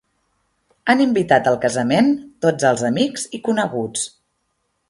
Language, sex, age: Catalan, female, 30-39